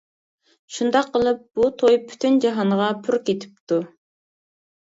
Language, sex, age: Uyghur, female, 19-29